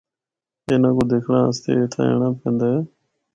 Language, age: Northern Hindko, 30-39